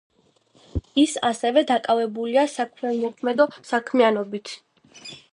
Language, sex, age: Georgian, female, 50-59